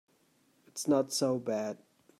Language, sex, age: English, male, 19-29